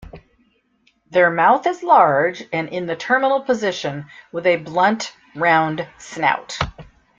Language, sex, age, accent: English, female, 60-69, United States English